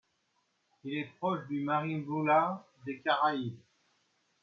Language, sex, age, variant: French, male, 60-69, Français de métropole